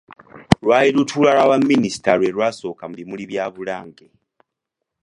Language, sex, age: Ganda, male, 19-29